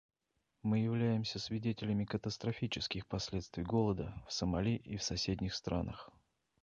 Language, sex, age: Russian, male, 40-49